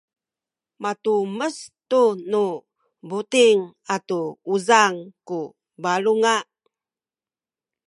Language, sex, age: Sakizaya, female, 60-69